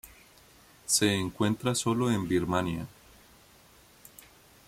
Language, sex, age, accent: Spanish, male, 40-49, Andino-Pacífico: Colombia, Perú, Ecuador, oeste de Bolivia y Venezuela andina